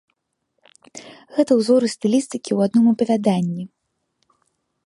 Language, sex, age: Belarusian, female, under 19